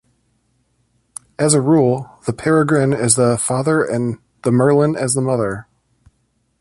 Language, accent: English, United States English